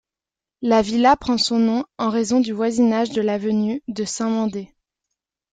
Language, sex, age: French, female, 19-29